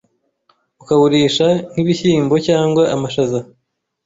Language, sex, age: Kinyarwanda, male, 30-39